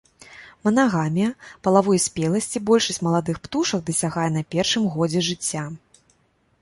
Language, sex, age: Belarusian, female, 40-49